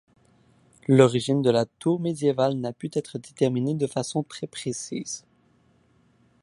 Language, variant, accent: French, Français d'Amérique du Nord, Français du Canada